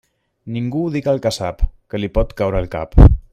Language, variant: Catalan, Central